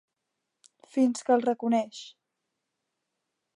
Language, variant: Catalan, Central